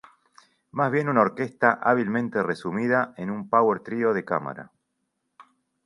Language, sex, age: Spanish, male, 40-49